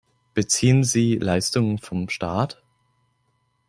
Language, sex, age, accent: German, male, 19-29, Deutschland Deutsch